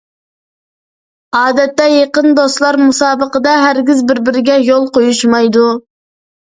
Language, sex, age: Uyghur, male, under 19